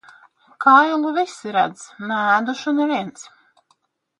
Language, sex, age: Latvian, female, 50-59